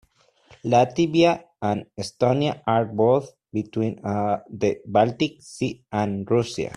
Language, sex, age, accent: English, male, 30-39, United States English